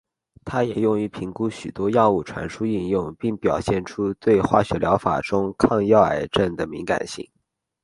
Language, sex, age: Chinese, male, under 19